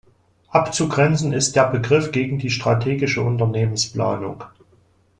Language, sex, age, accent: German, male, 40-49, Deutschland Deutsch